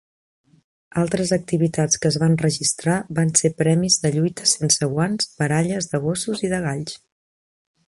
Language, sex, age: Catalan, female, 30-39